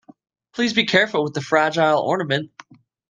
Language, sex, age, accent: English, male, 19-29, United States English